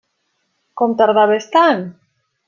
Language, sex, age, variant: Catalan, female, 19-29, Nord-Occidental